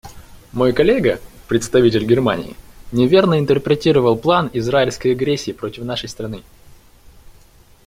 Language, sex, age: Russian, male, 19-29